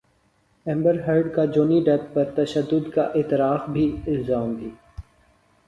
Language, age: Urdu, 19-29